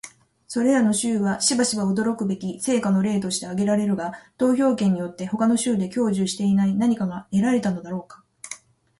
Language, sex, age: Japanese, female, 50-59